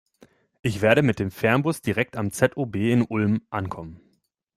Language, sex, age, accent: German, male, 30-39, Deutschland Deutsch